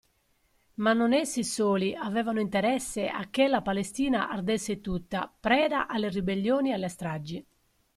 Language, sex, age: Italian, female, 50-59